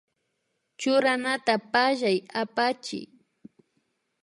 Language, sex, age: Imbabura Highland Quichua, female, 30-39